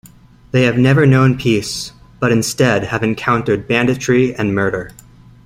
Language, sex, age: English, male, 19-29